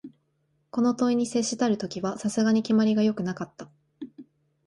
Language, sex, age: Japanese, female, 19-29